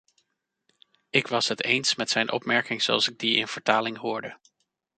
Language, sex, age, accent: Dutch, male, 40-49, Nederlands Nederlands